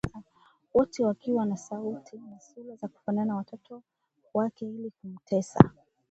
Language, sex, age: Swahili, female, 19-29